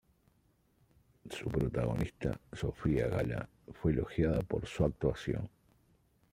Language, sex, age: Spanish, male, 30-39